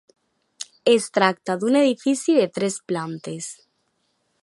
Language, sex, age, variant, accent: Catalan, female, 19-29, Nord-Occidental, central